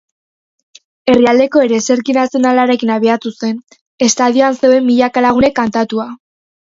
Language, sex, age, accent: Basque, female, under 19, Mendebalekoa (Araba, Bizkaia, Gipuzkoako mendebaleko herri batzuk)